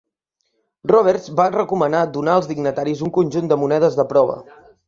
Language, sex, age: Catalan, male, 30-39